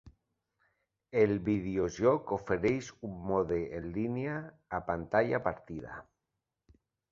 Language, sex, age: Catalan, male, 40-49